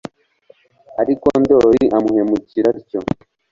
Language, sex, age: Kinyarwanda, male, 19-29